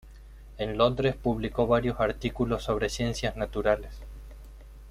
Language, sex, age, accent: Spanish, male, 30-39, Rioplatense: Argentina, Uruguay, este de Bolivia, Paraguay